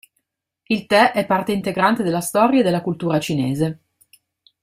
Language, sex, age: Italian, female, 40-49